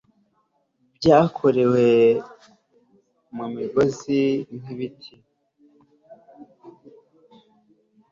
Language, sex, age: Kinyarwanda, male, 40-49